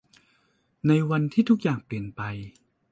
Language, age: Thai, 40-49